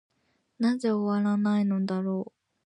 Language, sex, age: Japanese, female, under 19